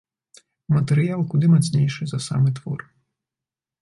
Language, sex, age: Belarusian, male, 19-29